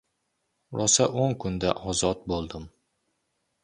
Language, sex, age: Uzbek, male, 19-29